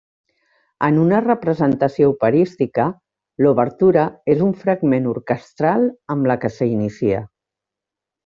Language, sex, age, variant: Catalan, female, 50-59, Central